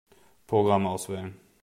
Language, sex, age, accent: German, male, 30-39, Deutschland Deutsch